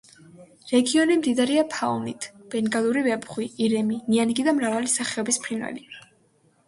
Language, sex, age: Georgian, female, under 19